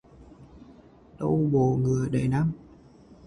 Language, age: Vietnamese, 19-29